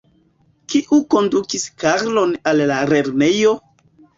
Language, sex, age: Esperanto, male, 19-29